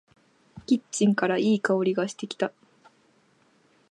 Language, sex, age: Japanese, female, 19-29